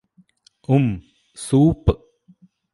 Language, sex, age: Malayalam, male, 40-49